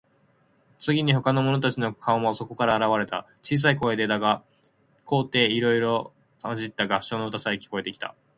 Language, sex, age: Japanese, male, 19-29